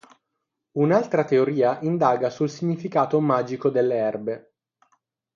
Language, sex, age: Italian, male, 19-29